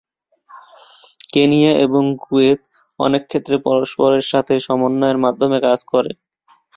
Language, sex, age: Bengali, male, 19-29